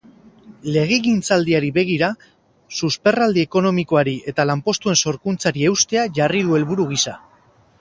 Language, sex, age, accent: Basque, male, 30-39, Mendebalekoa (Araba, Bizkaia, Gipuzkoako mendebaleko herri batzuk)